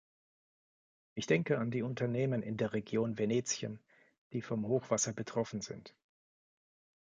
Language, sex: German, male